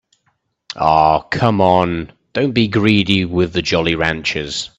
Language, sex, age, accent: English, male, 30-39, England English